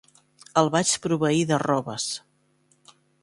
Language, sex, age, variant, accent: Catalan, female, 50-59, Central, central